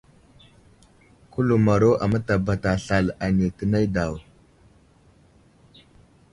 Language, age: Wuzlam, 19-29